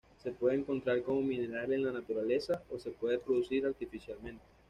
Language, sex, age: Spanish, male, 19-29